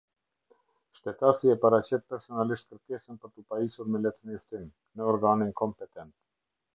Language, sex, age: Albanian, male, 50-59